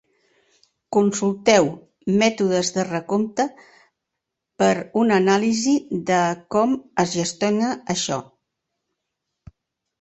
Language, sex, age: Catalan, female, 70-79